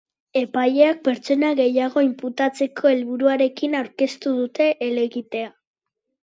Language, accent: Basque, Mendebalekoa (Araba, Bizkaia, Gipuzkoako mendebaleko herri batzuk)